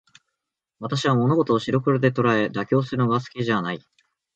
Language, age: Japanese, 19-29